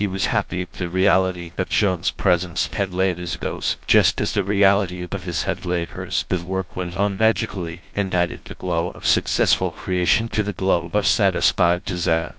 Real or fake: fake